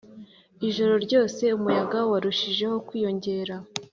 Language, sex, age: Kinyarwanda, female, 19-29